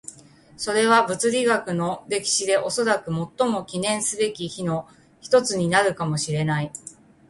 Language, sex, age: Japanese, female, 40-49